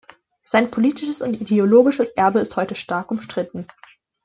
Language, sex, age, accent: German, female, under 19, Deutschland Deutsch